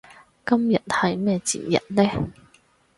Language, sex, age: Cantonese, female, 30-39